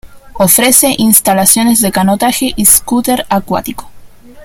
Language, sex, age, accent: Spanish, female, under 19, Chileno: Chile, Cuyo